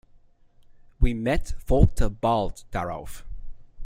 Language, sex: German, male